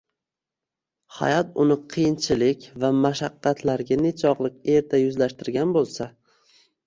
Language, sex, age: Uzbek, male, 19-29